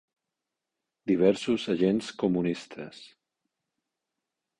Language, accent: Catalan, aprenent (recent, des del castellà)